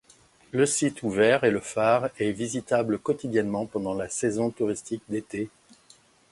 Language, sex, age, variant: French, male, 60-69, Français de métropole